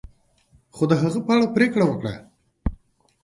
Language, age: Pashto, 30-39